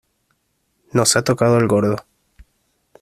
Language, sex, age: Spanish, male, 19-29